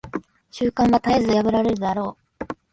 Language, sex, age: Japanese, female, 19-29